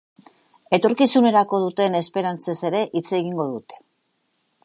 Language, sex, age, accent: Basque, female, 50-59, Mendebalekoa (Araba, Bizkaia, Gipuzkoako mendebaleko herri batzuk)